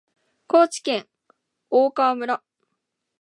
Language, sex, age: Japanese, female, 19-29